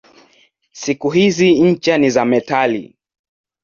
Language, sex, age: Swahili, male, 19-29